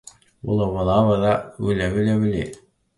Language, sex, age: English, male, 30-39